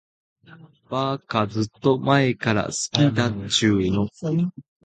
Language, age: Japanese, 19-29